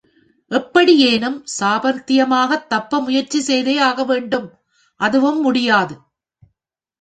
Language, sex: Tamil, female